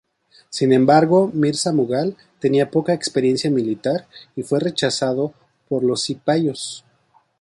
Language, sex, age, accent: Spanish, male, 30-39, México